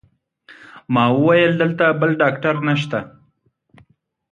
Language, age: Pashto, 30-39